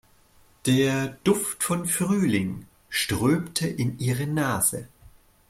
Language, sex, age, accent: German, male, 30-39, Deutschland Deutsch